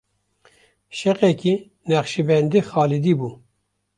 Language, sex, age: Kurdish, male, 50-59